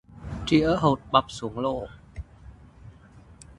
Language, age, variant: Vietnamese, 19-29, Hà Nội